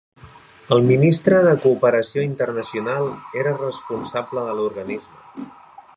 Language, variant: Catalan, Central